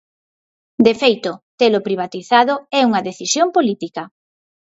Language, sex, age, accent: Galician, female, 50-59, Normativo (estándar)